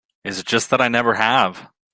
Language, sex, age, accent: English, male, 19-29, United States English